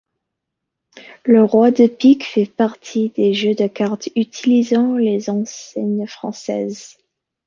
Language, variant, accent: French, Français d'Amérique du Nord, Français des États-Unis